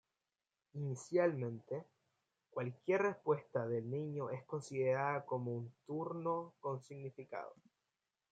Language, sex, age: Spanish, male, 19-29